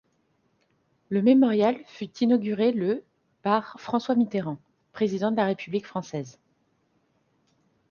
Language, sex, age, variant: French, female, 30-39, Français de métropole